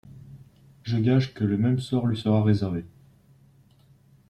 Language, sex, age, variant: French, male, under 19, Français de métropole